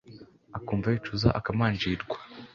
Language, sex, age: Kinyarwanda, male, under 19